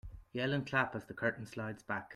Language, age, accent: English, 30-39, Irish English